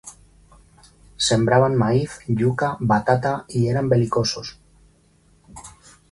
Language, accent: Spanish, España: Centro-Sur peninsular (Madrid, Toledo, Castilla-La Mancha)